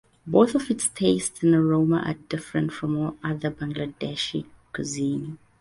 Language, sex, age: English, female, 30-39